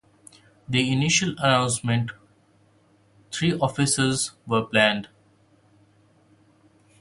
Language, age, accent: English, 19-29, India and South Asia (India, Pakistan, Sri Lanka)